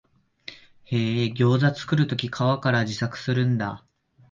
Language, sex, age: Japanese, male, 19-29